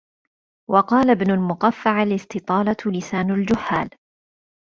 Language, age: Arabic, 30-39